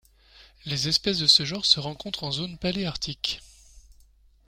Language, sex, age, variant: French, male, 40-49, Français de métropole